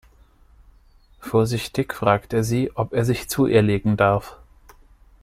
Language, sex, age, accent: German, male, 19-29, Deutschland Deutsch